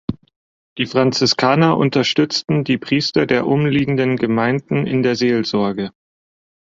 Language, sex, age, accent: German, male, 19-29, Deutschland Deutsch